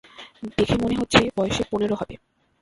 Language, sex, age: Bengali, female, 19-29